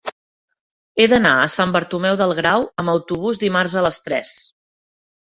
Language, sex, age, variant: Catalan, female, 40-49, Septentrional